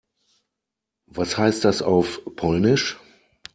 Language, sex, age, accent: German, male, 40-49, Deutschland Deutsch